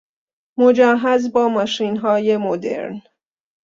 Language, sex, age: Persian, female, 30-39